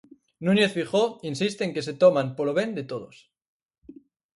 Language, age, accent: Galician, 19-29, Atlántico (seseo e gheada)